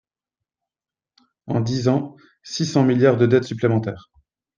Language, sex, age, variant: French, male, 30-39, Français de métropole